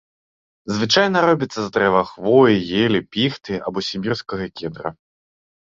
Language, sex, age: Belarusian, male, under 19